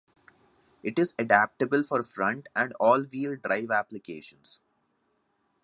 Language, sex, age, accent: English, male, 19-29, India and South Asia (India, Pakistan, Sri Lanka)